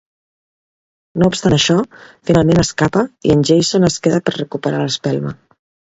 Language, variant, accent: Catalan, Nord-Occidental, nord-occidental